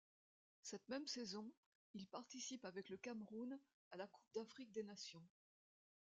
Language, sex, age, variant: French, female, 70-79, Français de métropole